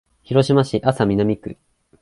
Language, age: Japanese, 19-29